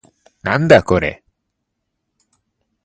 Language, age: Japanese, 19-29